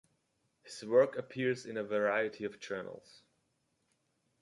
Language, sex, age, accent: English, male, 19-29, United States English